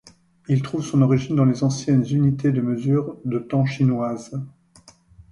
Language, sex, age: French, male, 50-59